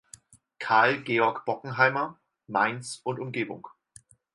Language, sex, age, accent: German, male, 19-29, Deutschland Deutsch